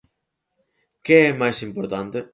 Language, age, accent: Galician, 19-29, Atlántico (seseo e gheada)